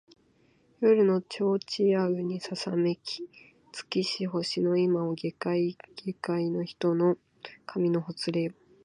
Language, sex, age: Japanese, female, 19-29